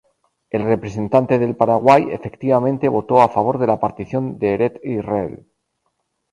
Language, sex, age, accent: Spanish, male, 30-39, España: Norte peninsular (Asturias, Castilla y León, Cantabria, País Vasco, Navarra, Aragón, La Rioja, Guadalajara, Cuenca)